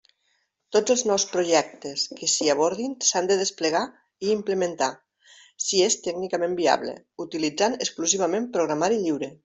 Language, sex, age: Catalan, female, 50-59